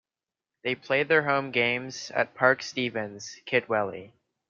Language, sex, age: English, male, under 19